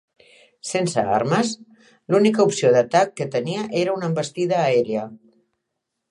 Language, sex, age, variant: Catalan, female, 60-69, Central